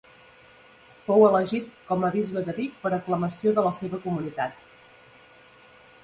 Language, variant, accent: Catalan, Central, central